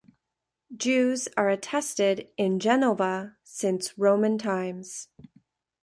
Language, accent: English, United States English